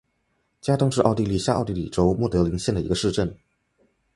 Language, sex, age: Chinese, male, under 19